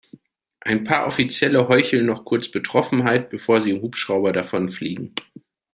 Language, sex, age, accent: German, male, 40-49, Deutschland Deutsch